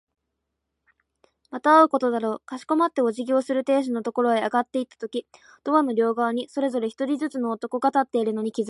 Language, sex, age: Japanese, female, 19-29